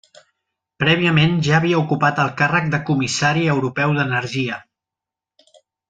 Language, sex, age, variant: Catalan, male, 40-49, Central